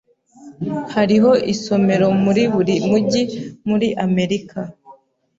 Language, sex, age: Kinyarwanda, female, 19-29